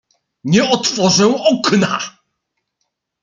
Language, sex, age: Polish, male, 30-39